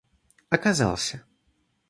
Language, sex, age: Russian, male, 19-29